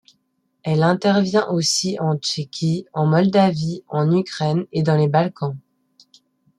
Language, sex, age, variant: French, female, 19-29, Français de métropole